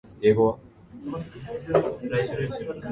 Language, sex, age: Japanese, male, 19-29